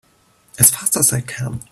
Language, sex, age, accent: English, male, 30-39, England English